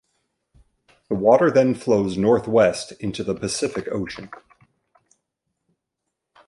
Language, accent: English, United States English